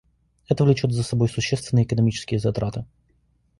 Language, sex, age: Russian, male, 30-39